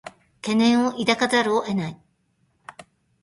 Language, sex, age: Japanese, female, 50-59